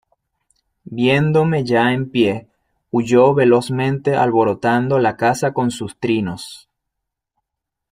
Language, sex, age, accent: Spanish, male, 30-39, Caribe: Cuba, Venezuela, Puerto Rico, República Dominicana, Panamá, Colombia caribeña, México caribeño, Costa del golfo de México